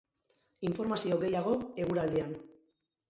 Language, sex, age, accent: Basque, female, 40-49, Mendebalekoa (Araba, Bizkaia, Gipuzkoako mendebaleko herri batzuk)